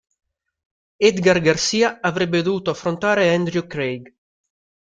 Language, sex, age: Italian, male, 30-39